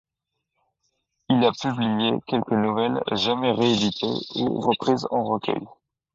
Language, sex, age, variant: French, male, 19-29, Français de métropole